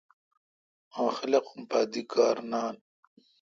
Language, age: Kalkoti, 50-59